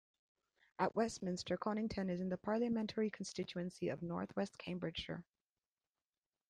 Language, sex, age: English, female, 40-49